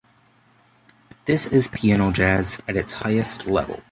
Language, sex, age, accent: English, male, under 19, United States English